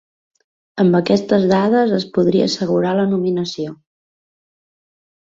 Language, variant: Catalan, Balear